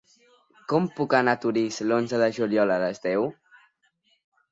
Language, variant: Catalan, Central